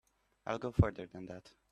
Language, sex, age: English, male, 19-29